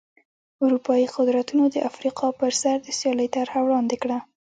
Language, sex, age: Pashto, female, 19-29